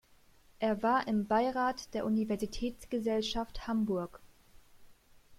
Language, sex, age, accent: German, female, 19-29, Deutschland Deutsch